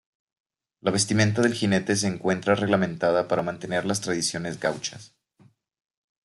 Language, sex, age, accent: Spanish, male, 19-29, México